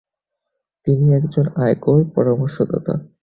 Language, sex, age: Bengali, male, 19-29